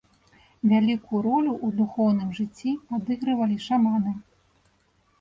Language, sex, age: Belarusian, female, 30-39